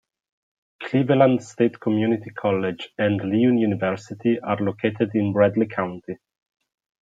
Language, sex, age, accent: English, male, 19-29, England English